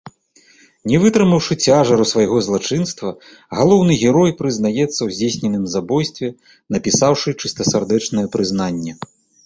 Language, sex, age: Belarusian, male, 40-49